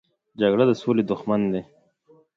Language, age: Pashto, 30-39